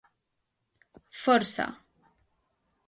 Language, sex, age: Catalan, female, under 19